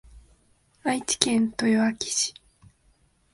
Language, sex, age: Japanese, female, 19-29